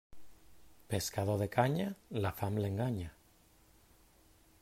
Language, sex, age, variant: Catalan, male, 30-39, Central